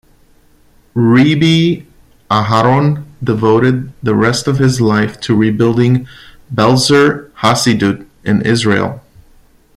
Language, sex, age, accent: English, male, 30-39, United States English